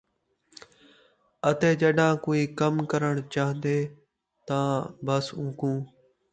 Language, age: Saraiki, under 19